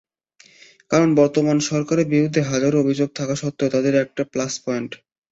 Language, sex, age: Bengali, male, 19-29